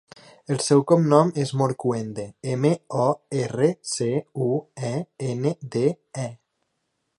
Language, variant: Catalan, Nord-Occidental